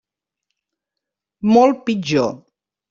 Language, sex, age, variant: Catalan, female, 50-59, Central